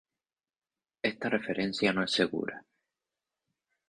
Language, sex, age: Spanish, male, 19-29